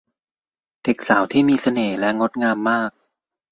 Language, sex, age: Thai, male, 19-29